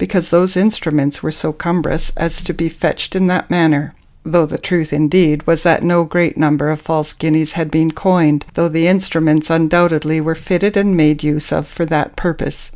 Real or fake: real